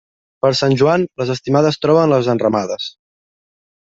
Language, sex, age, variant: Catalan, male, 19-29, Central